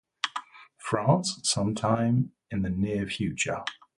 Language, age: English, 40-49